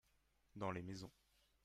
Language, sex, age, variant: French, male, 30-39, Français de métropole